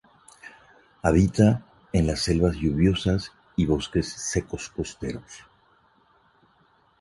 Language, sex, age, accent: Spanish, male, 50-59, Andino-Pacífico: Colombia, Perú, Ecuador, oeste de Bolivia y Venezuela andina